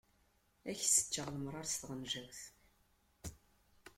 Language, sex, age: Kabyle, female, 80-89